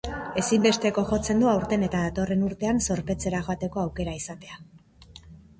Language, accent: Basque, Erdialdekoa edo Nafarra (Gipuzkoa, Nafarroa)